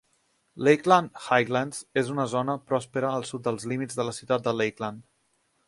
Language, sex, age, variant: Catalan, male, 30-39, Central